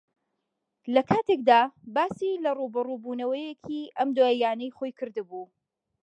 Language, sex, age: Central Kurdish, female, 30-39